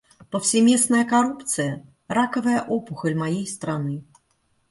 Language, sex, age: Russian, female, 40-49